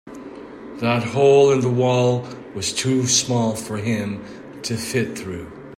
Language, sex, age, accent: English, male, 40-49, United States English